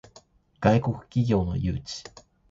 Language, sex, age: Japanese, male, 19-29